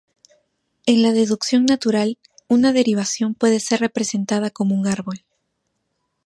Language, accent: Spanish, Andino-Pacífico: Colombia, Perú, Ecuador, oeste de Bolivia y Venezuela andina